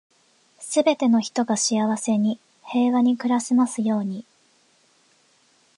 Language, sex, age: Japanese, female, 19-29